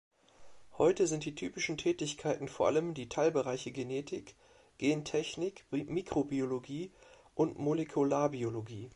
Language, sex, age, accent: German, male, 40-49, Deutschland Deutsch